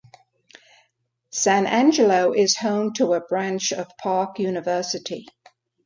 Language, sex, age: English, female, 70-79